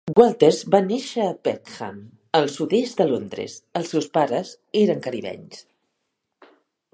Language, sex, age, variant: Catalan, female, 40-49, Central